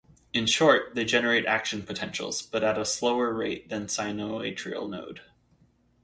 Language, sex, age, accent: English, male, 30-39, United States English